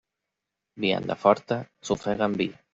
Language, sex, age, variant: Catalan, male, 30-39, Central